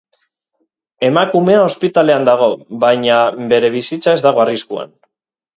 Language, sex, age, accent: Basque, male, 40-49, Mendebalekoa (Araba, Bizkaia, Gipuzkoako mendebaleko herri batzuk)